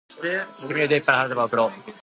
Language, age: Japanese, 19-29